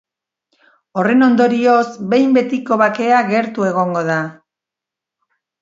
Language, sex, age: Basque, female, 60-69